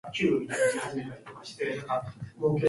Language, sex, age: English, female, 19-29